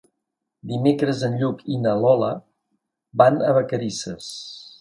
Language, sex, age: Catalan, male, 50-59